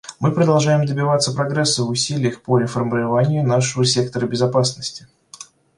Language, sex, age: Russian, male, 19-29